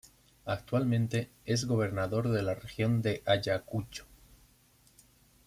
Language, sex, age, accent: Spanish, male, 30-39, España: Norte peninsular (Asturias, Castilla y León, Cantabria, País Vasco, Navarra, Aragón, La Rioja, Guadalajara, Cuenca)